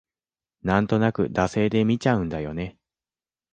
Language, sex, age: Japanese, male, 19-29